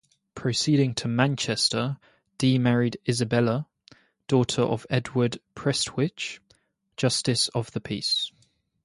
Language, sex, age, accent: English, male, 19-29, England English